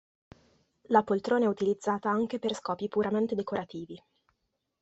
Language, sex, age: Italian, female, 19-29